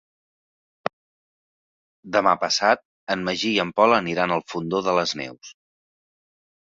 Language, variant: Catalan, Central